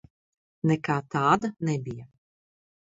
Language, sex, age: Latvian, female, 30-39